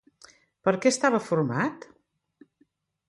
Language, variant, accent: Catalan, Central, central